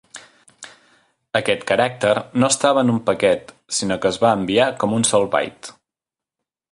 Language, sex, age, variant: Catalan, male, 19-29, Central